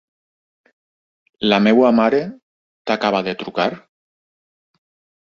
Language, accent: Catalan, valencià